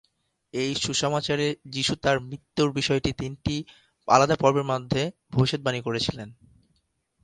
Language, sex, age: Bengali, male, 19-29